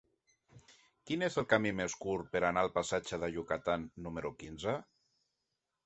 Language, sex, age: Catalan, male, 50-59